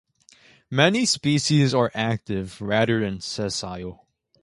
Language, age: English, under 19